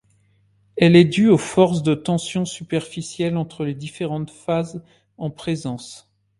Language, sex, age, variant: French, male, 19-29, Français de métropole